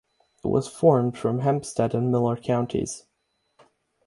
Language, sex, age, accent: English, male, 19-29, United States English; England English